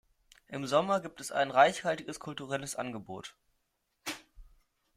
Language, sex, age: German, male, under 19